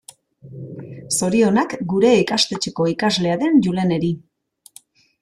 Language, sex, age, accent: Basque, female, 40-49, Mendebalekoa (Araba, Bizkaia, Gipuzkoako mendebaleko herri batzuk)